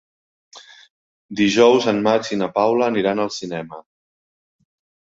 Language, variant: Catalan, Central